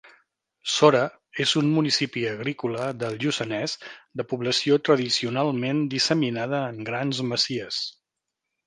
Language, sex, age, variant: Catalan, male, 50-59, Central